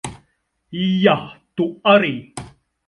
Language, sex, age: Latvian, male, 50-59